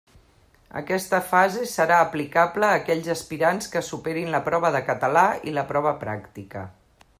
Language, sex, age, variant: Catalan, female, 50-59, Central